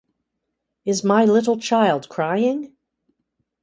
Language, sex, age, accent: English, female, 60-69, United States English